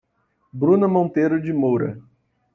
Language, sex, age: Portuguese, male, 19-29